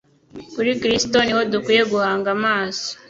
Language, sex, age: Kinyarwanda, female, 30-39